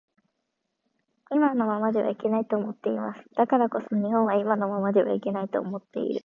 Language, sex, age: Japanese, female, under 19